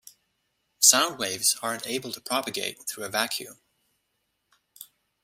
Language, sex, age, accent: English, male, 30-39, United States English